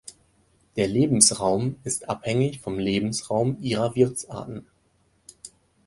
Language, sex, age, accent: German, male, 19-29, Deutschland Deutsch